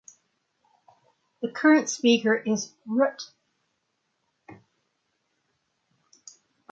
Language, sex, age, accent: English, female, 80-89, United States English